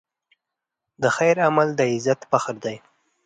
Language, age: Pashto, under 19